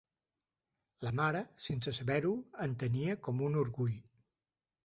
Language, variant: Catalan, Central